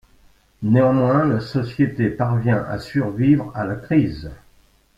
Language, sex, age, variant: French, male, 60-69, Français de métropole